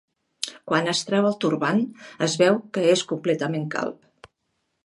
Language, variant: Catalan, Central